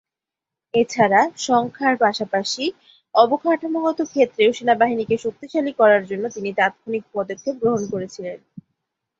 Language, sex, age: Bengali, female, 19-29